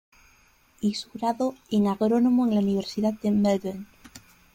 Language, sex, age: Spanish, female, 19-29